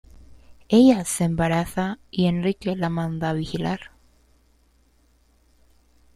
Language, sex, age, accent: Spanish, female, 19-29, Andino-Pacífico: Colombia, Perú, Ecuador, oeste de Bolivia y Venezuela andina